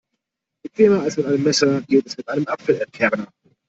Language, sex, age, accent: German, male, 30-39, Deutschland Deutsch